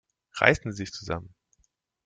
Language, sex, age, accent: German, male, 19-29, Deutschland Deutsch